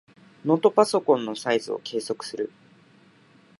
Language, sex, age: Japanese, male, 19-29